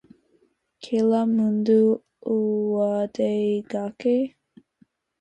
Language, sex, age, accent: English, female, under 19, United States English